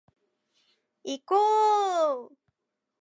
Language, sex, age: Japanese, female, 19-29